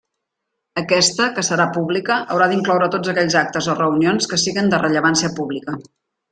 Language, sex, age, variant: Catalan, female, 50-59, Central